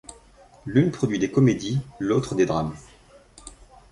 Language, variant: French, Français de métropole